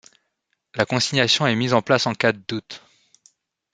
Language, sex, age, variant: French, male, 19-29, Français de métropole